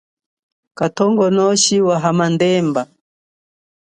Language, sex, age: Chokwe, female, 40-49